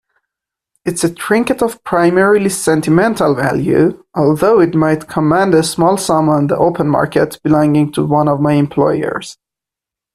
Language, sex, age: English, male, 19-29